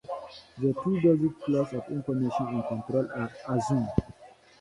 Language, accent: English, England English